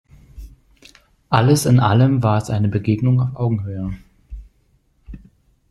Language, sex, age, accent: German, male, 30-39, Deutschland Deutsch